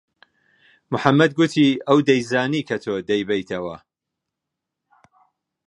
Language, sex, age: Central Kurdish, male, 50-59